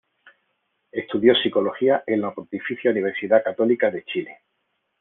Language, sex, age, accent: Spanish, male, 50-59, España: Sur peninsular (Andalucia, Extremadura, Murcia)